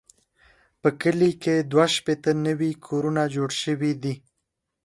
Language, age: Pashto, under 19